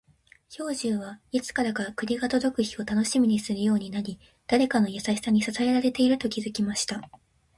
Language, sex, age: Japanese, female, 19-29